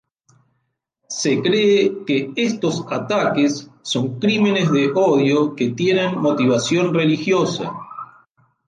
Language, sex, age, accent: Spanish, male, 50-59, Rioplatense: Argentina, Uruguay, este de Bolivia, Paraguay